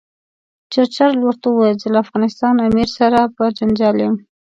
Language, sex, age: Pashto, female, 19-29